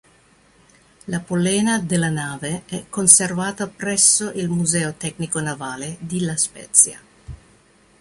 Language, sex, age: Italian, female, 50-59